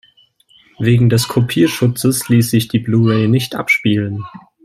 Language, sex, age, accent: German, male, 19-29, Deutschland Deutsch